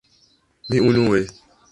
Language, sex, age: Esperanto, male, 19-29